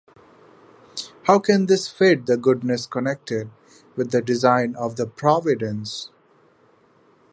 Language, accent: English, India and South Asia (India, Pakistan, Sri Lanka)